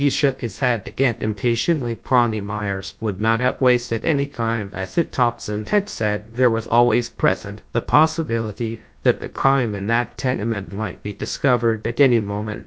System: TTS, GlowTTS